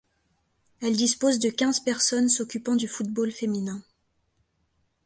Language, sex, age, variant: French, female, 19-29, Français de métropole